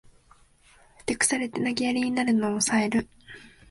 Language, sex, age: Japanese, female, 19-29